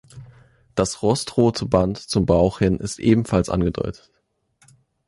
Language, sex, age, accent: German, male, 19-29, Deutschland Deutsch